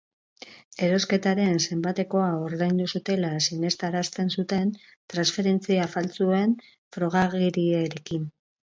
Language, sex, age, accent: Basque, female, 50-59, Mendebalekoa (Araba, Bizkaia, Gipuzkoako mendebaleko herri batzuk)